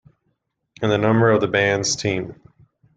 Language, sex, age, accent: English, male, 30-39, United States English